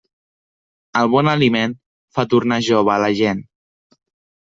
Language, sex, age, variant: Catalan, male, under 19, Central